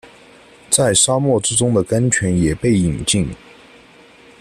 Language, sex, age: Chinese, male, 19-29